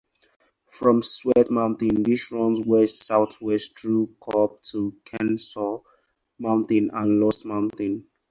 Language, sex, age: English, male, 19-29